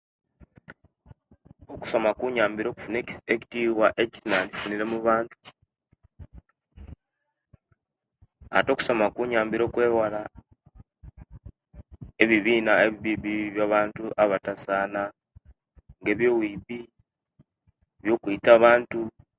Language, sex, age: Kenyi, male, under 19